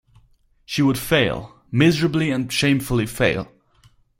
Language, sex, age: English, male, 19-29